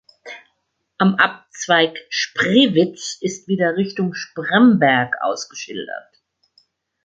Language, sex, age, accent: German, female, 60-69, Deutschland Deutsch